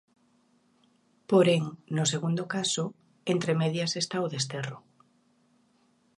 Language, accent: Galician, Normativo (estándar)